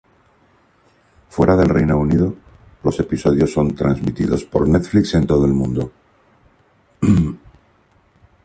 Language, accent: Spanish, España: Centro-Sur peninsular (Madrid, Toledo, Castilla-La Mancha)